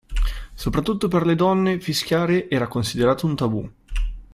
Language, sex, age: Italian, male, 19-29